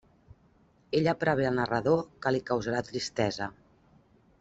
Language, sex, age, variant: Catalan, female, 50-59, Central